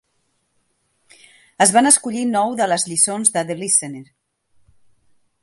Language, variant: Catalan, Central